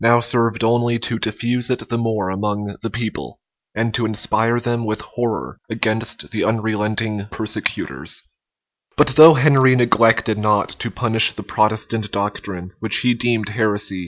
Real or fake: real